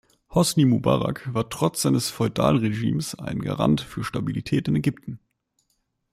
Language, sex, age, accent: German, male, 19-29, Deutschland Deutsch